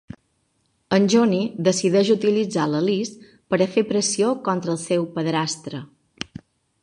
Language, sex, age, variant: Catalan, female, 40-49, Balear